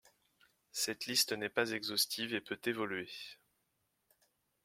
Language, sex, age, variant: French, male, 19-29, Français de métropole